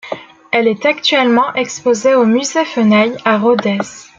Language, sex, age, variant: French, female, 19-29, Français de métropole